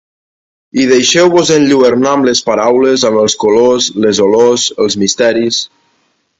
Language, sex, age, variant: Catalan, male, 19-29, Nord-Occidental